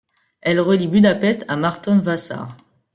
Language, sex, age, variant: French, female, 30-39, Français de métropole